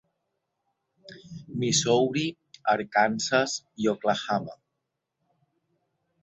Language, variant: Catalan, Balear